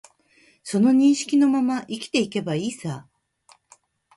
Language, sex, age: Japanese, female, 50-59